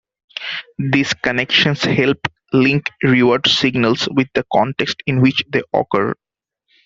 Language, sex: English, male